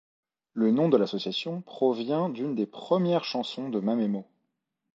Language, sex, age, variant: French, male, 30-39, Français de métropole